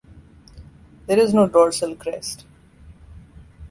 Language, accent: English, India and South Asia (India, Pakistan, Sri Lanka)